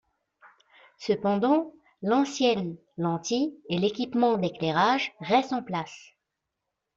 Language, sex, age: French, female, 19-29